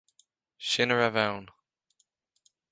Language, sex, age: Irish, male, 19-29